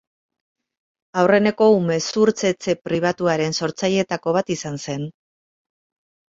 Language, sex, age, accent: Basque, female, 50-59, Mendebalekoa (Araba, Bizkaia, Gipuzkoako mendebaleko herri batzuk)